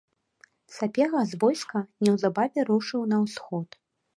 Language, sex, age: Belarusian, female, 19-29